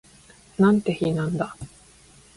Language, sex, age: Japanese, female, 19-29